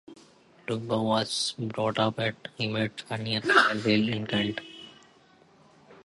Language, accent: English, India and South Asia (India, Pakistan, Sri Lanka)